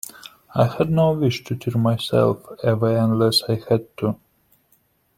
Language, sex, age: English, male, 19-29